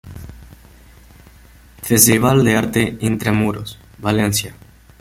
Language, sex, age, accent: Spanish, male, under 19, Caribe: Cuba, Venezuela, Puerto Rico, República Dominicana, Panamá, Colombia caribeña, México caribeño, Costa del golfo de México